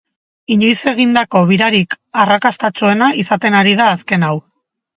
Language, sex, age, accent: Basque, female, 40-49, Erdialdekoa edo Nafarra (Gipuzkoa, Nafarroa)